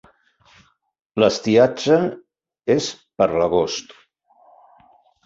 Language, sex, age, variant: Catalan, male, 60-69, Central